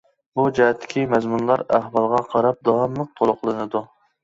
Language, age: Uyghur, 19-29